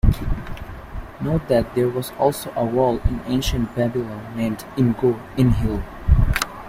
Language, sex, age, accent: English, male, under 19, United States English